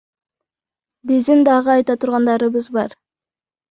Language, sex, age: Kyrgyz, female, under 19